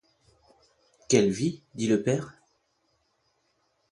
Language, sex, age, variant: French, male, 40-49, Français de métropole